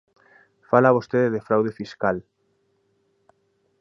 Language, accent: Galician, Oriental (común en zona oriental)